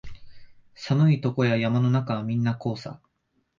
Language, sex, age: Japanese, male, 19-29